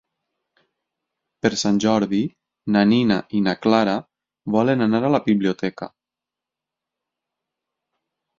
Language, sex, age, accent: Catalan, male, 30-39, valencià